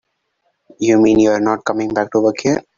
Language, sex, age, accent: English, male, 19-29, India and South Asia (India, Pakistan, Sri Lanka)